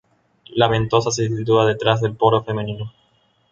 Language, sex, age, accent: Spanish, male, 19-29, Caribe: Cuba, Venezuela, Puerto Rico, República Dominicana, Panamá, Colombia caribeña, México caribeño, Costa del golfo de México